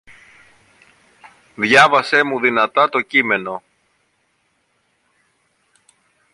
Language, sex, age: Greek, male, 40-49